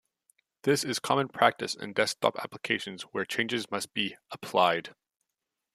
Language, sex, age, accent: English, male, 19-29, Canadian English